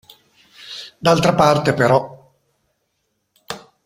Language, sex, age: Italian, male, 40-49